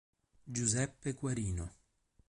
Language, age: Italian, 30-39